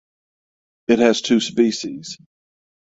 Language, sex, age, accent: English, male, 50-59, United States English; southern United States